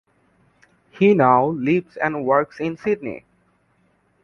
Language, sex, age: English, male, 19-29